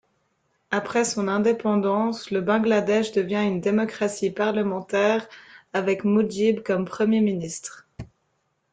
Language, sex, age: French, female, 30-39